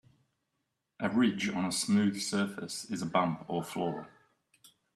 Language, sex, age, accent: English, male, 40-49, Australian English